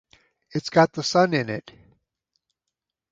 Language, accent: English, United States English